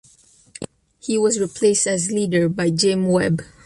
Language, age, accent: English, under 19, United States English